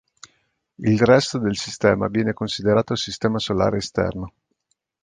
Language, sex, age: Italian, male, 50-59